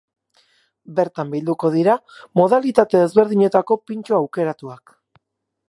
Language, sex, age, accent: Basque, female, 40-49, Erdialdekoa edo Nafarra (Gipuzkoa, Nafarroa)